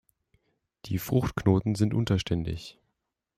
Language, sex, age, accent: German, male, 19-29, Deutschland Deutsch